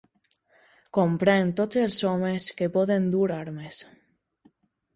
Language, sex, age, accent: Catalan, female, under 19, valencià